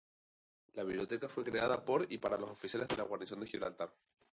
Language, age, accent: Spanish, 19-29, España: Islas Canarias; Rioplatense: Argentina, Uruguay, este de Bolivia, Paraguay